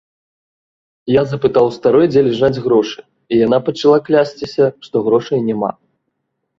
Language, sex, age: Belarusian, male, 30-39